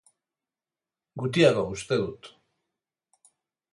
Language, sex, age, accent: Basque, male, 60-69, Erdialdekoa edo Nafarra (Gipuzkoa, Nafarroa)